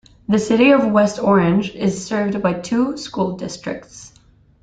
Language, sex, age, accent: English, female, 19-29, United States English